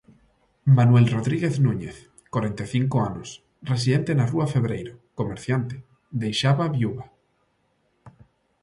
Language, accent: Galician, Normativo (estándar)